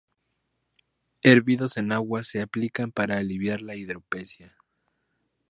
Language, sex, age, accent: Spanish, male, 19-29, México